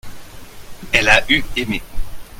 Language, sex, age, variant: French, male, 30-39, Français de métropole